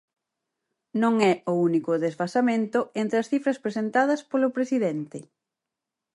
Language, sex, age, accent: Galician, female, 30-39, Oriental (común en zona oriental)